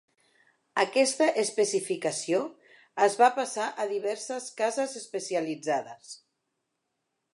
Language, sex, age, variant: Catalan, female, 50-59, Central